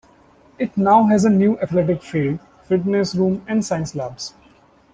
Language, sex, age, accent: English, male, 19-29, India and South Asia (India, Pakistan, Sri Lanka)